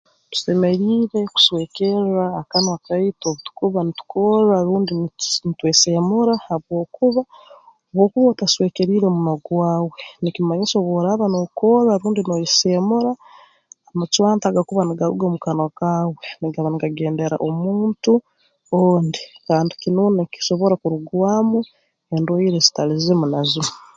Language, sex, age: Tooro, female, 19-29